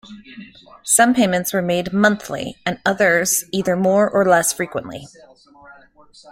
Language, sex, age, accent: English, female, 30-39, United States English